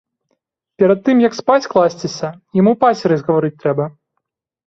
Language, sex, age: Belarusian, male, 19-29